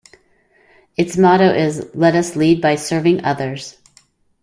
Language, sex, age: English, female, 50-59